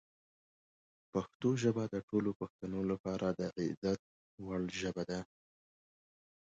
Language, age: Pashto, 19-29